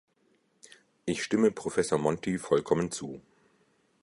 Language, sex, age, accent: German, male, 50-59, Deutschland Deutsch